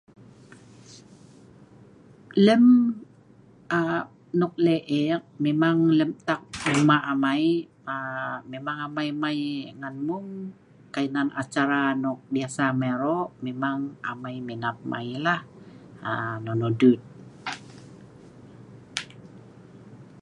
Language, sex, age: Sa'ban, female, 50-59